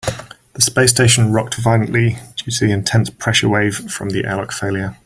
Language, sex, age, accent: English, male, 40-49, England English